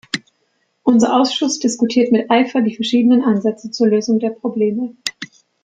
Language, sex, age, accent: German, female, 19-29, Deutschland Deutsch